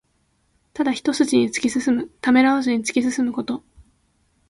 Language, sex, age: Japanese, female, 19-29